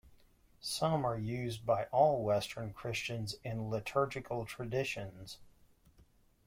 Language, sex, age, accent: English, male, 40-49, United States English